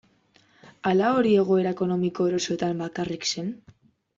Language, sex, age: Basque, female, 19-29